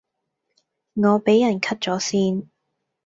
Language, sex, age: Cantonese, female, 19-29